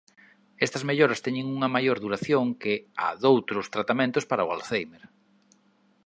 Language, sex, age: Galician, male, 40-49